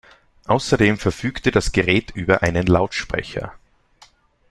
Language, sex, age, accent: German, male, 19-29, Österreichisches Deutsch